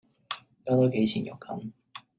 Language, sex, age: Cantonese, male, 19-29